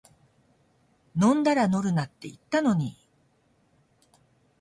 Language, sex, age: Japanese, female, 60-69